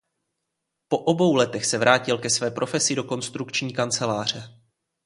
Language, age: Czech, 19-29